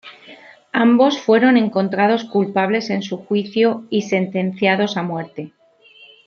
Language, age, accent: Spanish, 40-49, España: Centro-Sur peninsular (Madrid, Toledo, Castilla-La Mancha)